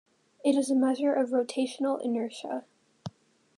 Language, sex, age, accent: English, female, under 19, United States English